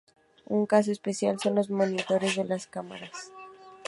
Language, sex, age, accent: Spanish, female, under 19, México